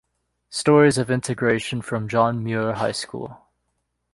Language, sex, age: English, male, 19-29